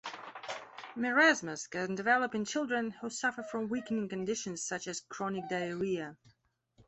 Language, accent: English, England English